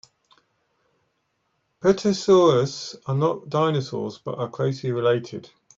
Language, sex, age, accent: English, male, 30-39, England English